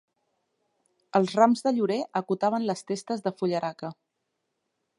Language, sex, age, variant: Catalan, female, 30-39, Central